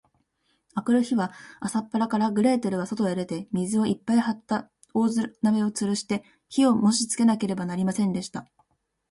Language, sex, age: Japanese, female, 19-29